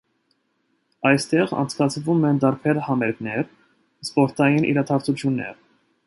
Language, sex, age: Armenian, male, 19-29